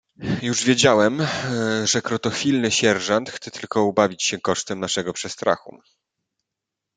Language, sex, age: Polish, male, 30-39